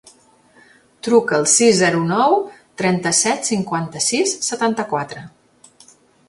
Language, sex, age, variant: Catalan, female, 40-49, Central